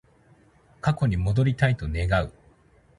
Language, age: Japanese, 30-39